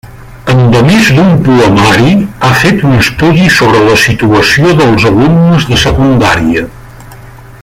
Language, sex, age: Catalan, male, 60-69